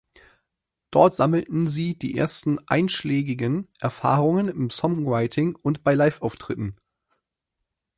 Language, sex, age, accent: German, male, 19-29, Deutschland Deutsch